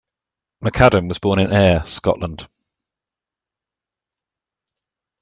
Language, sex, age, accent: English, male, 40-49, England English